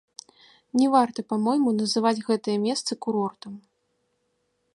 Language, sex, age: Belarusian, female, 19-29